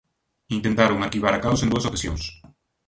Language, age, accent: Galician, 19-29, Central (gheada)